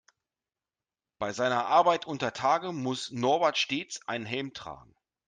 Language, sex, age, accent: German, male, 40-49, Deutschland Deutsch